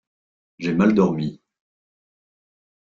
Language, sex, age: French, male, 60-69